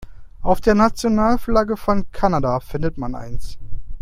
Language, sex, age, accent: German, male, 30-39, Deutschland Deutsch